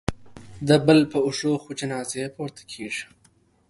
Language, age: Pashto, 19-29